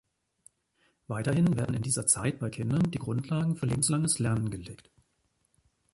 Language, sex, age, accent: German, male, 40-49, Deutschland Deutsch